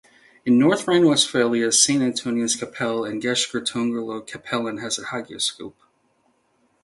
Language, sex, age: English, male, 19-29